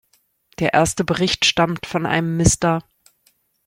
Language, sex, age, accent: German, female, 40-49, Deutschland Deutsch